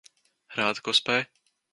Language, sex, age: Latvian, male, under 19